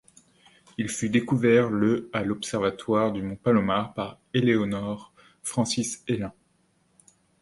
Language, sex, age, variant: French, male, 30-39, Français de métropole